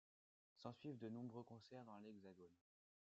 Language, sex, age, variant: French, male, under 19, Français de métropole